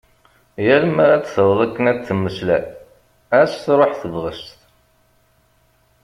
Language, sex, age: Kabyle, male, 40-49